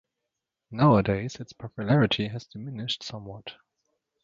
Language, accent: English, England English